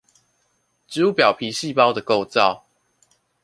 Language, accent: Chinese, 出生地：臺北市